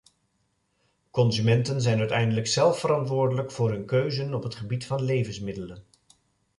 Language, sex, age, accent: Dutch, male, 50-59, Nederlands Nederlands